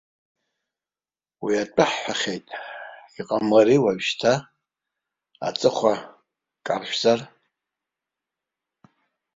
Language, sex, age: Abkhazian, male, 60-69